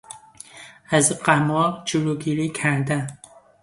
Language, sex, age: Persian, male, 30-39